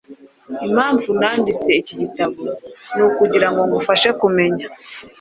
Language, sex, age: Kinyarwanda, female, 30-39